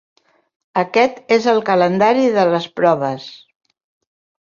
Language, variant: Catalan, Central